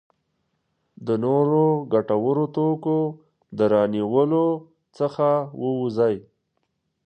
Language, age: Pashto, 19-29